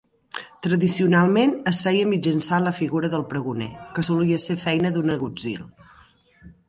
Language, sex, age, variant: Catalan, female, 40-49, Central